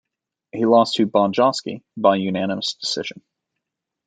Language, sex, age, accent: English, male, 30-39, United States English